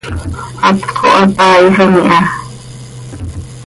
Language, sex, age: Seri, female, 30-39